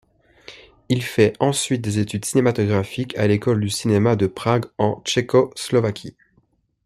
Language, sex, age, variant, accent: French, male, 19-29, Français d'Europe, Français de Belgique